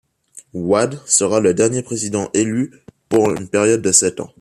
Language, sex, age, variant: French, male, under 19, Français des départements et régions d'outre-mer